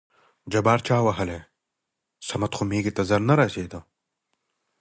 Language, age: Pashto, 19-29